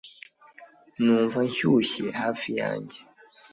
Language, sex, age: Kinyarwanda, male, 19-29